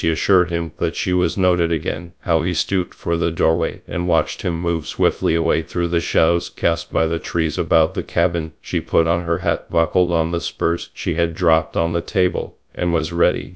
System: TTS, GradTTS